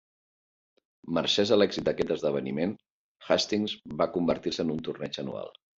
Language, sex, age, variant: Catalan, male, 50-59, Central